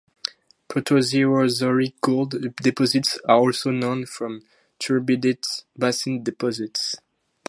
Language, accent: English, French